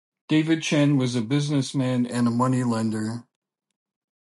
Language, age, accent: English, 50-59, Canadian English